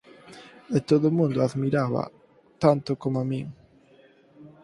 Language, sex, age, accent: Galician, male, 19-29, Atlántico (seseo e gheada)